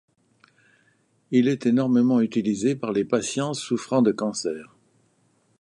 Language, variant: French, Français de métropole